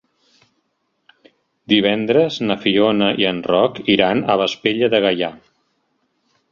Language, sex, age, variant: Catalan, male, 50-59, Central